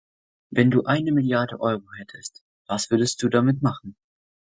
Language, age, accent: German, under 19, Deutschland Deutsch